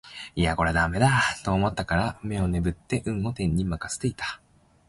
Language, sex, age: Japanese, male, 19-29